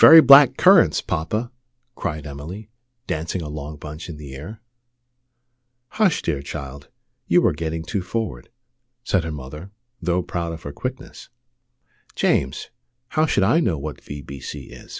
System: none